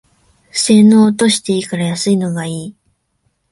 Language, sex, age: Japanese, female, 19-29